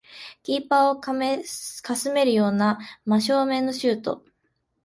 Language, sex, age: Japanese, female, 19-29